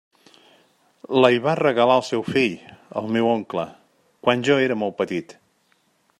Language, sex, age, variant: Catalan, male, 40-49, Central